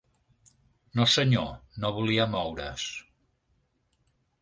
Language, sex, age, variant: Catalan, male, 70-79, Central